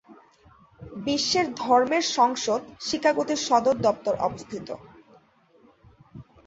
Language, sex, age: Bengali, female, 19-29